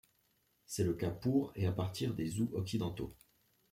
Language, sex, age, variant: French, male, 30-39, Français de métropole